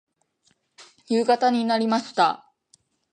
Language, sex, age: Japanese, female, 19-29